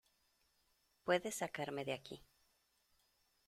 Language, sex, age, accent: Spanish, female, 40-49, México